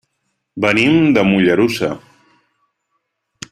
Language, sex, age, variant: Catalan, male, 30-39, Central